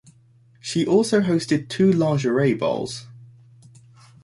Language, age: English, 19-29